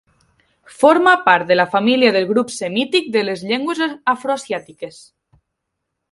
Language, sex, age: Catalan, male, under 19